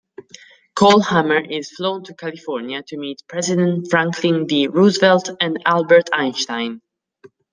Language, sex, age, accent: English, male, under 19, United States English